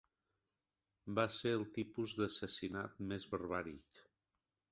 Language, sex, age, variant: Catalan, male, 60-69, Central